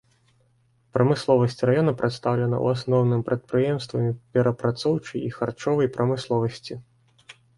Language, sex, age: Belarusian, male, 30-39